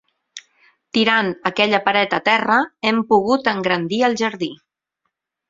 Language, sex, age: Catalan, female, 40-49